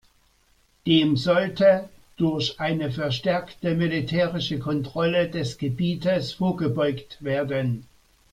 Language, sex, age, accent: German, male, 60-69, Deutschland Deutsch